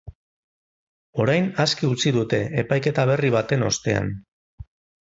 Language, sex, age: Basque, male, 40-49